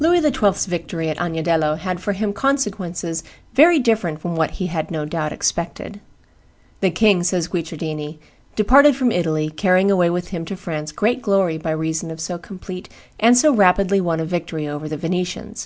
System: none